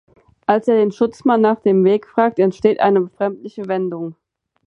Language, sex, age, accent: German, female, 19-29, Deutschland Deutsch